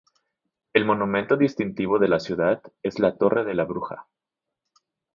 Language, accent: Spanish, México